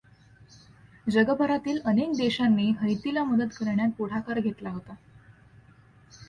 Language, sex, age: Marathi, female, under 19